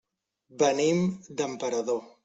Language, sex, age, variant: Catalan, male, 30-39, Central